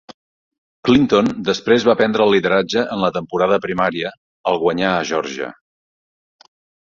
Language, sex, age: Catalan, male, 50-59